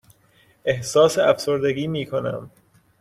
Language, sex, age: Persian, male, 30-39